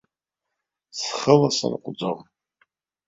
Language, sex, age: Abkhazian, male, 60-69